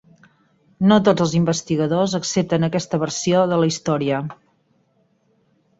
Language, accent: Catalan, Garrotxi